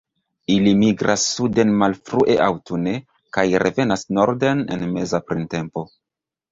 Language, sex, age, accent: Esperanto, male, 30-39, Internacia